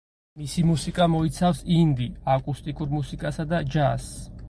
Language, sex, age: Georgian, male, 30-39